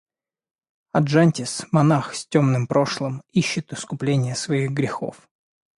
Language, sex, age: Russian, male, 30-39